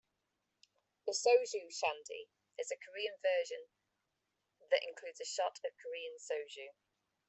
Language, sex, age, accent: English, female, 30-39, England English